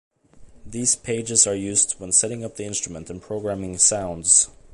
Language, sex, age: English, male, under 19